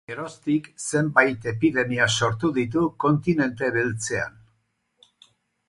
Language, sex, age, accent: Basque, male, 70-79, Erdialdekoa edo Nafarra (Gipuzkoa, Nafarroa)